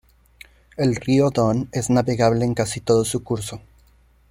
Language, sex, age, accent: Spanish, male, 19-29, México